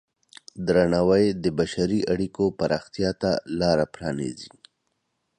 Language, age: Pashto, 30-39